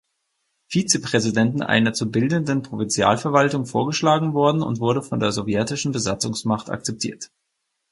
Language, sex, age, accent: German, male, 30-39, Deutschland Deutsch